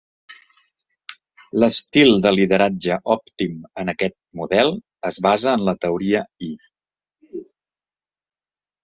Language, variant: Catalan, Central